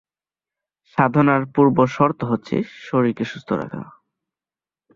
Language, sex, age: Bengali, male, under 19